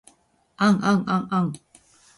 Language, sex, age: Japanese, female, 40-49